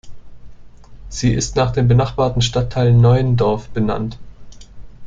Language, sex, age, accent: German, male, 19-29, Deutschland Deutsch